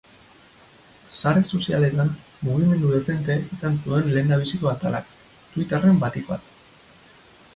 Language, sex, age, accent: Basque, male, 30-39, Mendebalekoa (Araba, Bizkaia, Gipuzkoako mendebaleko herri batzuk)